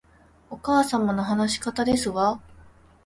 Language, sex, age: Japanese, female, 19-29